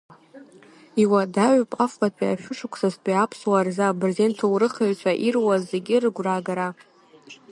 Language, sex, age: Abkhazian, female, under 19